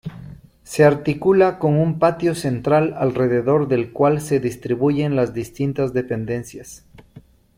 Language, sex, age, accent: Spanish, male, 40-49, Andino-Pacífico: Colombia, Perú, Ecuador, oeste de Bolivia y Venezuela andina